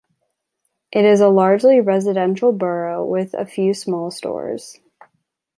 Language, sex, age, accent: English, female, 19-29, United States English